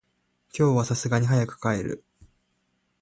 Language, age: Japanese, 19-29